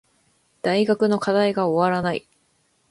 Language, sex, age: Japanese, female, 19-29